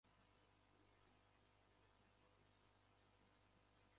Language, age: Latvian, under 19